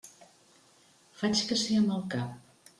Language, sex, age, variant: Catalan, female, 50-59, Central